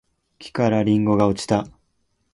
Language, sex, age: Japanese, male, 19-29